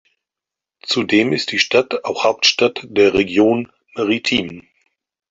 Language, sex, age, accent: German, male, 50-59, Deutschland Deutsch